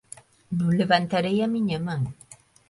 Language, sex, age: Galician, female, 50-59